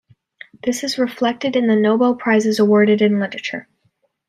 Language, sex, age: English, female, under 19